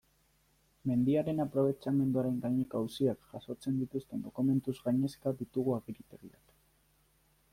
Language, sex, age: Basque, male, 19-29